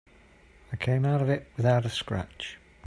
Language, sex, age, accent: English, male, 40-49, England English